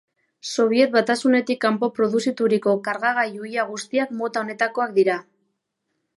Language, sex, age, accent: Basque, female, 19-29, Mendebalekoa (Araba, Bizkaia, Gipuzkoako mendebaleko herri batzuk)